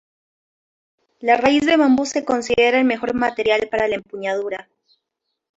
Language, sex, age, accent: Spanish, female, 19-29, Andino-Pacífico: Colombia, Perú, Ecuador, oeste de Bolivia y Venezuela andina